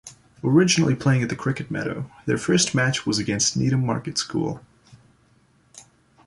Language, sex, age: English, male, 19-29